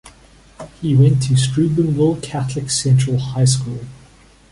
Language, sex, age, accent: English, male, 30-39, Southern African (South Africa, Zimbabwe, Namibia)